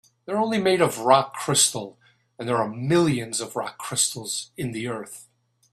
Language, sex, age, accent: English, male, 50-59, United States English